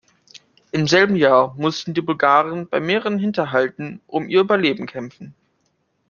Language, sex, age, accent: German, male, under 19, Deutschland Deutsch